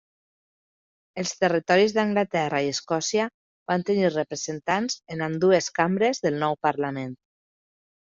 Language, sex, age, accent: Catalan, female, 30-39, valencià